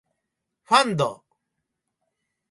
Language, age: Japanese, 70-79